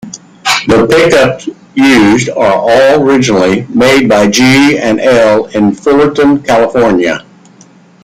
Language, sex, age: English, male, 60-69